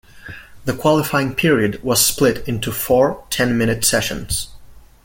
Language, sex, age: English, male, under 19